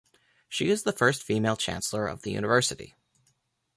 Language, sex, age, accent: English, male, 19-29, United States English